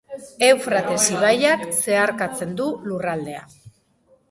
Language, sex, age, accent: Basque, female, 40-49, Mendebalekoa (Araba, Bizkaia, Gipuzkoako mendebaleko herri batzuk)